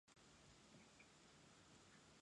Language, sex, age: Japanese, female, 19-29